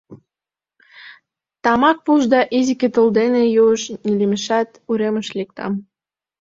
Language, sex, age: Mari, female, 19-29